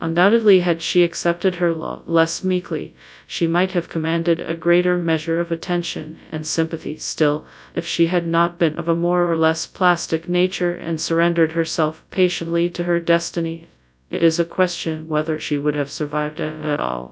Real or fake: fake